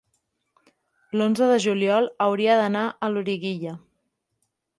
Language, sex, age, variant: Catalan, female, 19-29, Central